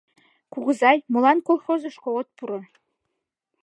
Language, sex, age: Mari, female, 19-29